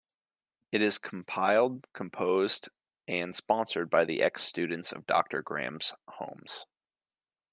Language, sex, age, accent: English, male, 19-29, United States English